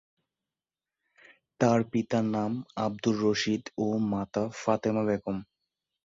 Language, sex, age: Bengali, male, 19-29